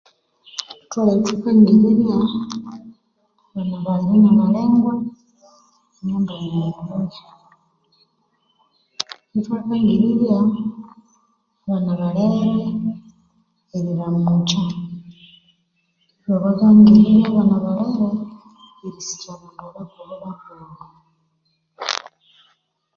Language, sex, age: Konzo, female, 30-39